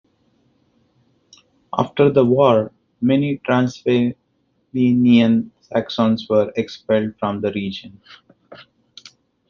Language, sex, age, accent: English, male, 30-39, India and South Asia (India, Pakistan, Sri Lanka)